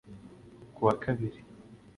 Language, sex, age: Kinyarwanda, male, 19-29